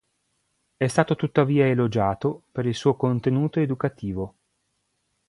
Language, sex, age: Italian, male, 50-59